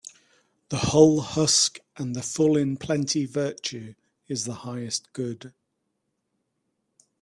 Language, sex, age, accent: English, male, 40-49, England English